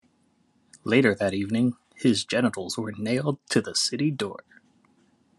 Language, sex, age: English, male, 30-39